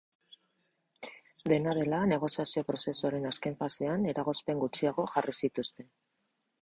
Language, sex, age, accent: Basque, female, 40-49, Mendebalekoa (Araba, Bizkaia, Gipuzkoako mendebaleko herri batzuk)